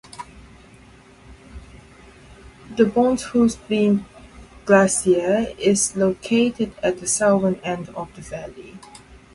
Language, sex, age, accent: English, female, 19-29, Hong Kong English